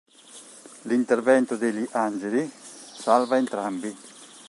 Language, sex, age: Italian, male, 50-59